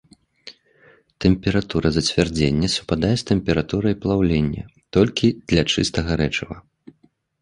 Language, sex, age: Belarusian, male, 30-39